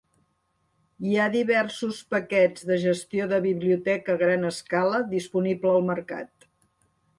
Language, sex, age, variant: Catalan, female, 60-69, Central